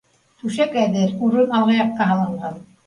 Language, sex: Bashkir, female